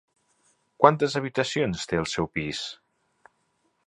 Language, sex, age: Catalan, male, 50-59